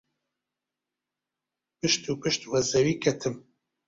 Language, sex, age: Central Kurdish, male, 30-39